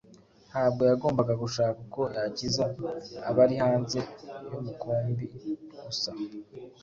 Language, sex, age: Kinyarwanda, male, 19-29